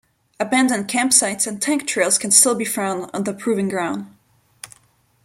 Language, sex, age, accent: English, female, 19-29, United States English